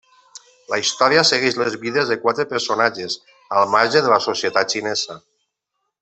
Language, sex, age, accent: Catalan, male, 50-59, valencià